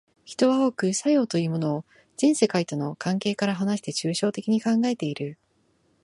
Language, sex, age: Japanese, female, 40-49